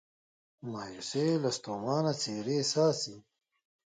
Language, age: Pashto, 30-39